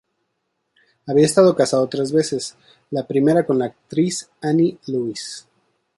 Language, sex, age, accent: Spanish, male, 30-39, México